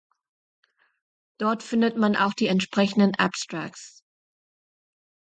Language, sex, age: German, female, under 19